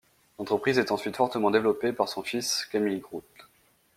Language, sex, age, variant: French, male, 19-29, Français de métropole